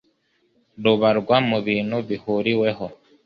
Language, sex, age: Kinyarwanda, male, 19-29